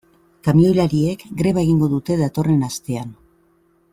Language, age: Basque, 50-59